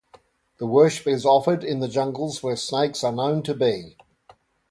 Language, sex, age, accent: English, male, 60-69, Australian English